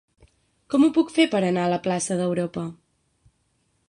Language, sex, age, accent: Catalan, female, 19-29, central; septentrional